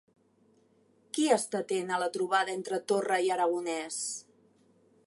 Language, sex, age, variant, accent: Catalan, female, 40-49, Central, central